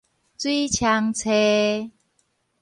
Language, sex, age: Min Nan Chinese, female, 40-49